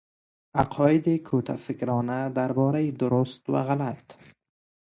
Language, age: Persian, 19-29